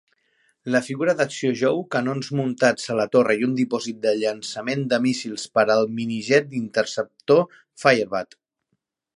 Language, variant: Catalan, Central